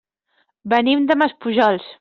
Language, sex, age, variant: Catalan, female, 19-29, Central